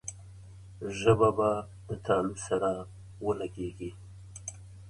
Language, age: Pashto, 60-69